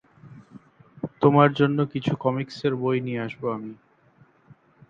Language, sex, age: Bengali, male, 19-29